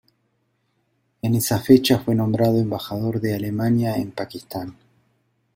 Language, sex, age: Spanish, male, 50-59